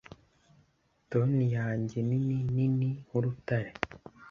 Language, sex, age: Kinyarwanda, male, under 19